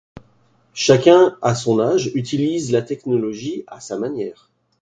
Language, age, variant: French, 50-59, Français de métropole